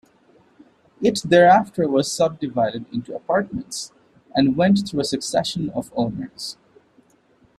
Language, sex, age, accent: English, male, 30-39, India and South Asia (India, Pakistan, Sri Lanka)